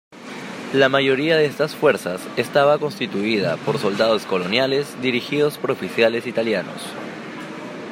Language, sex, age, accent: Spanish, male, 19-29, Andino-Pacífico: Colombia, Perú, Ecuador, oeste de Bolivia y Venezuela andina